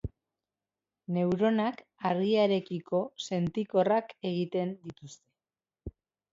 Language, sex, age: Basque, female, 30-39